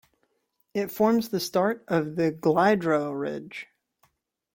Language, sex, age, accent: English, male, 19-29, United States English